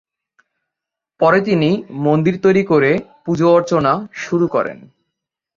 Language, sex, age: Bengali, male, 19-29